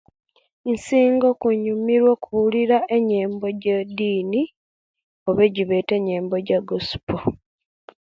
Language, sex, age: Kenyi, female, 19-29